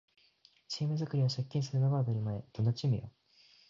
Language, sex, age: Japanese, male, 19-29